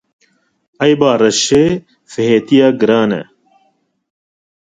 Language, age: Kurdish, 30-39